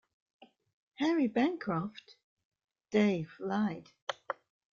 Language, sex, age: English, female, 70-79